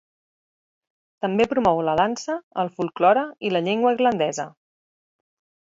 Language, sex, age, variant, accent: Catalan, female, 40-49, Central, central